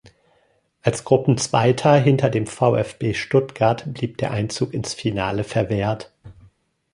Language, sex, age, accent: German, male, 40-49, Deutschland Deutsch